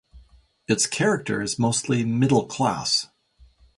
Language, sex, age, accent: English, male, 50-59, Canadian English